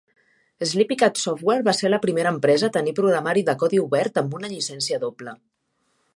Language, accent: Catalan, central; nord-occidental